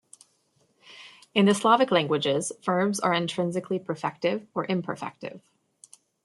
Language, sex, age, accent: English, female, 19-29, United States English